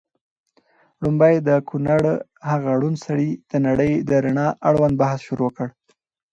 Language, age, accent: Pashto, 30-39, پکتیا ولایت، احمدزی